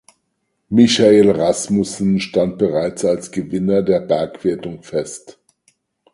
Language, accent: German, Deutschland Deutsch